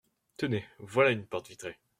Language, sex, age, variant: French, male, under 19, Français de métropole